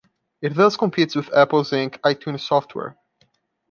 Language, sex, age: English, male, 30-39